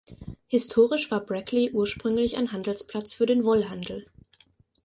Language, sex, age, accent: German, female, 19-29, Deutschland Deutsch